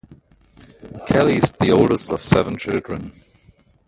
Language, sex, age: English, male, 30-39